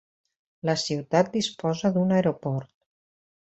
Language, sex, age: Catalan, female, 60-69